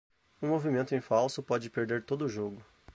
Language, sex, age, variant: Portuguese, male, 19-29, Portuguese (Brasil)